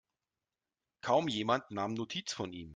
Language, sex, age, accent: German, male, 40-49, Deutschland Deutsch